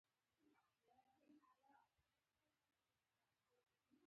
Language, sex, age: Pashto, female, 30-39